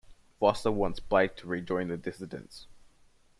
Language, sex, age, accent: English, male, 19-29, Australian English